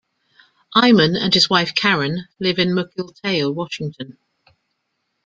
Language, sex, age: English, female, 50-59